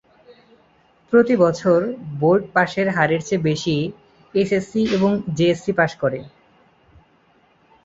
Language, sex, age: Bengali, male, 19-29